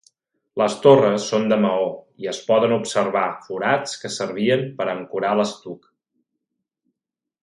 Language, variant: Catalan, Septentrional